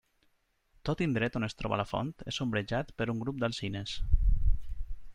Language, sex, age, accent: Catalan, male, 40-49, valencià